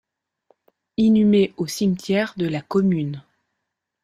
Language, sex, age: French, female, 30-39